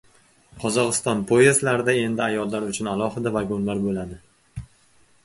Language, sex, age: Uzbek, male, 19-29